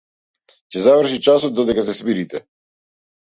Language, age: Macedonian, 40-49